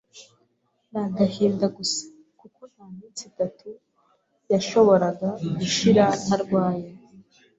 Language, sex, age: Kinyarwanda, female, 19-29